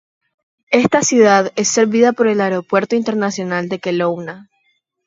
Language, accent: Spanish, Caribe: Cuba, Venezuela, Puerto Rico, República Dominicana, Panamá, Colombia caribeña, México caribeño, Costa del golfo de México